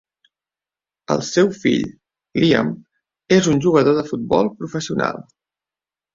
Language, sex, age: Catalan, male, 30-39